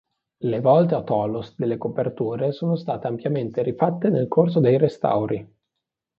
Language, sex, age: Italian, male, 19-29